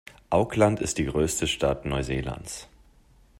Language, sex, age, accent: German, male, 30-39, Deutschland Deutsch